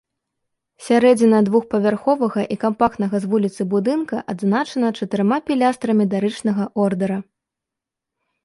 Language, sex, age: Belarusian, female, 19-29